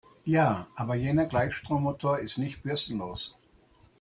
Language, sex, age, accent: German, male, 60-69, Deutschland Deutsch